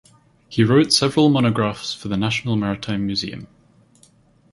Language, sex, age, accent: English, male, under 19, England English